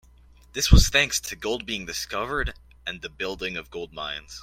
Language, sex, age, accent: English, male, under 19, United States English